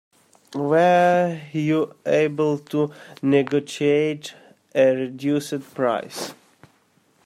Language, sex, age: English, male, 19-29